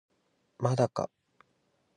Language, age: Japanese, 19-29